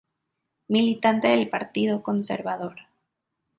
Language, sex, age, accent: Spanish, female, 19-29, México